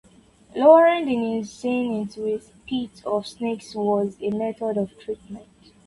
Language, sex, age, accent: English, female, 19-29, United States English